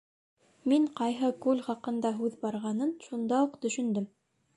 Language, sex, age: Bashkir, female, 19-29